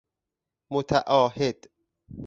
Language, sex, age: Persian, male, 30-39